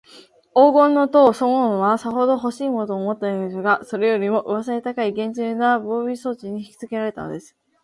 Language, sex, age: Japanese, female, 19-29